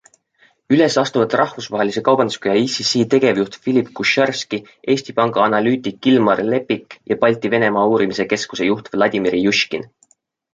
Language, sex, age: Estonian, male, 19-29